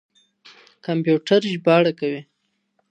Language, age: Pashto, 19-29